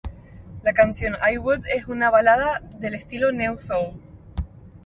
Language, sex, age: Spanish, female, 19-29